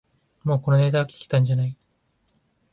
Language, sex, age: Japanese, male, 19-29